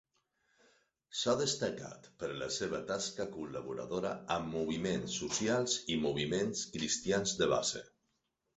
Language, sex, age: Catalan, male, 50-59